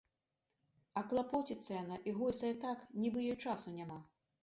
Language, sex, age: Belarusian, female, 50-59